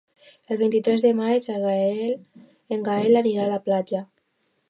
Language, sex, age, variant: Catalan, female, under 19, Alacantí